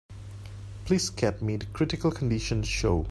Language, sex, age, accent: English, male, 30-39, Hong Kong English